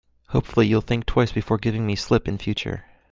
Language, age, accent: English, 19-29, United States English